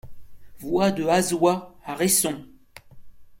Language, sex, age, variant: French, male, 50-59, Français de métropole